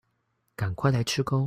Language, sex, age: Chinese, male, 19-29